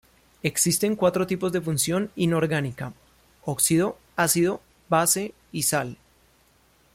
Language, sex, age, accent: Spanish, male, 30-39, Andino-Pacífico: Colombia, Perú, Ecuador, oeste de Bolivia y Venezuela andina